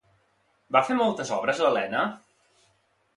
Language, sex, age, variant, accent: Catalan, male, 30-39, Central, central